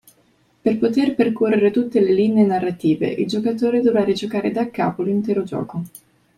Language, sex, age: Italian, female, 19-29